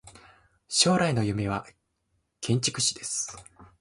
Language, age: Japanese, 19-29